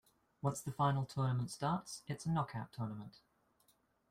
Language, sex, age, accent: English, male, 19-29, England English